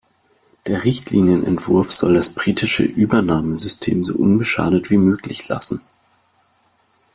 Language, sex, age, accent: German, male, 19-29, Deutschland Deutsch